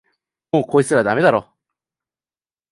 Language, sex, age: Japanese, male, 19-29